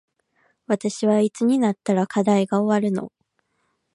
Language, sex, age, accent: Japanese, female, 19-29, 関西